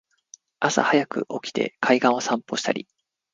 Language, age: Japanese, 30-39